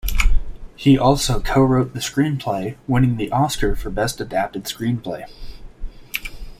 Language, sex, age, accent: English, male, under 19, United States English